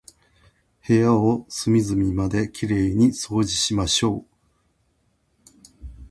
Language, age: Japanese, 60-69